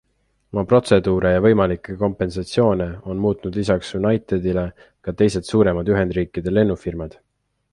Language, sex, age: Estonian, male, 19-29